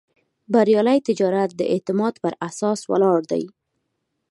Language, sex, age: Pashto, female, 19-29